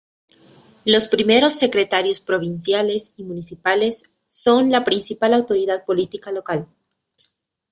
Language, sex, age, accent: Spanish, female, 19-29, Andino-Pacífico: Colombia, Perú, Ecuador, oeste de Bolivia y Venezuela andina